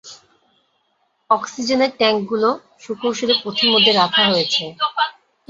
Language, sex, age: Bengali, female, 30-39